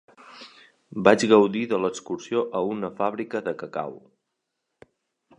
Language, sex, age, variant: Catalan, male, 30-39, Central